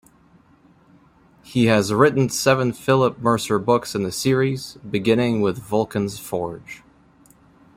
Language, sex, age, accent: English, male, 19-29, United States English